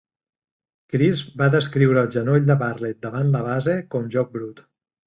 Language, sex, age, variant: Catalan, male, 50-59, Central